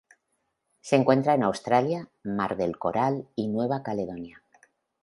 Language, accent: Spanish, España: Centro-Sur peninsular (Madrid, Toledo, Castilla-La Mancha)